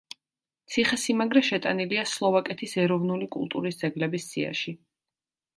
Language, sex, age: Georgian, female, 19-29